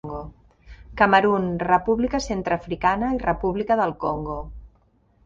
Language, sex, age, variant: Catalan, female, 50-59, Central